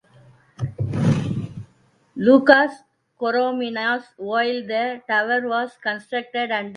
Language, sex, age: English, male, 19-29